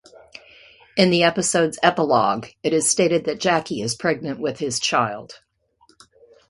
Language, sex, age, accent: English, female, 50-59, United States English